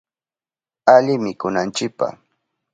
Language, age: Southern Pastaza Quechua, 30-39